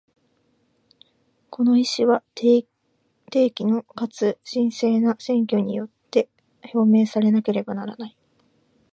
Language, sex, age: Japanese, female, 19-29